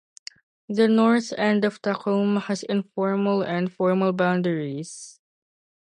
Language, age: English, under 19